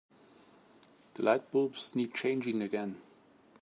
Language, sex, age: English, male, 50-59